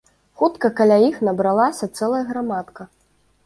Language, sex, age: Belarusian, female, 19-29